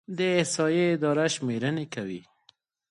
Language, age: Pashto, 30-39